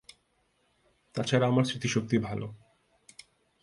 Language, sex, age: Bengali, male, 19-29